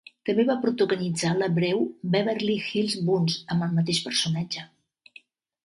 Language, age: Catalan, 60-69